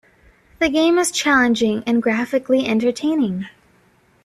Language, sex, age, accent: English, female, 19-29, United States English